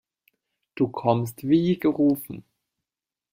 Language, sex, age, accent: German, female, 19-29, Deutschland Deutsch